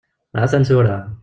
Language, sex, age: Kabyle, male, 19-29